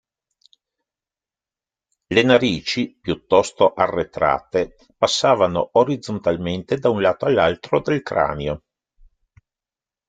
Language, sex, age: Italian, male, 60-69